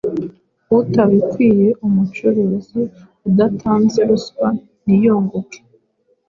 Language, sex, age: Kinyarwanda, female, 19-29